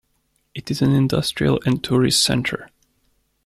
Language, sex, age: English, male, 19-29